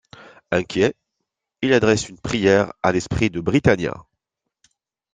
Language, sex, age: French, male, 30-39